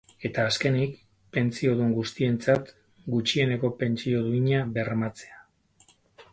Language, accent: Basque, Mendebalekoa (Araba, Bizkaia, Gipuzkoako mendebaleko herri batzuk)